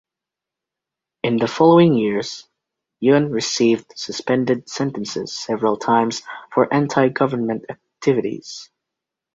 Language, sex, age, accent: English, male, under 19, England English